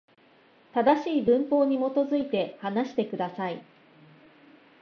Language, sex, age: Japanese, female, 30-39